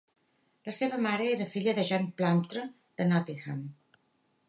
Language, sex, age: Catalan, female, 60-69